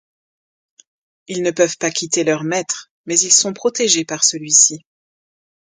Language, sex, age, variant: French, female, 40-49, Français de métropole